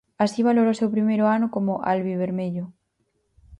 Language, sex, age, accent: Galician, female, 19-29, Central (gheada)